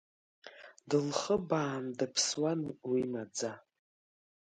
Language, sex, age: Abkhazian, female, 50-59